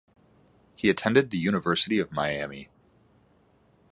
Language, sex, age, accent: English, male, 19-29, United States English